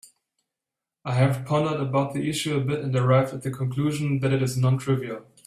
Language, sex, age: English, male, 19-29